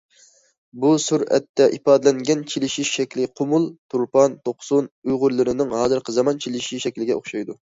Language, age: Uyghur, 19-29